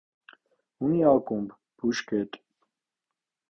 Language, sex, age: Armenian, male, 19-29